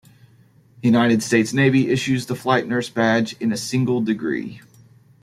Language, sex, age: English, male, 30-39